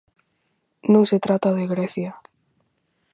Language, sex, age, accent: Galician, female, under 19, Normativo (estándar)